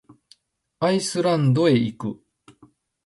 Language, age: Japanese, 50-59